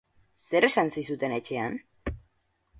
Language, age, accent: Basque, under 19, Batua